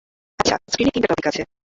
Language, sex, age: Bengali, female, 19-29